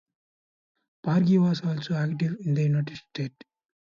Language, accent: English, India and South Asia (India, Pakistan, Sri Lanka)